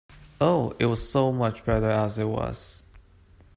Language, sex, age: English, male, 19-29